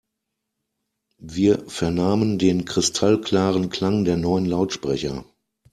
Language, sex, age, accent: German, male, 40-49, Deutschland Deutsch